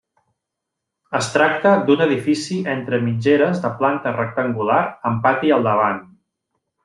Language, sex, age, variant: Catalan, male, 30-39, Central